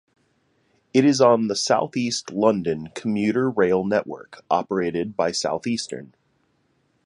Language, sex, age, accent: English, male, 30-39, United States English